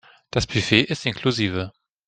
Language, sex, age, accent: German, male, 30-39, Deutschland Deutsch